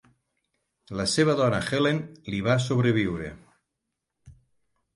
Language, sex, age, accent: Catalan, male, 50-59, occidental